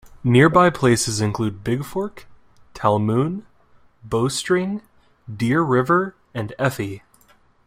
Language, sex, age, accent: English, male, 19-29, United States English